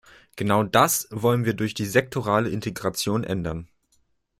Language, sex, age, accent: German, male, 19-29, Deutschland Deutsch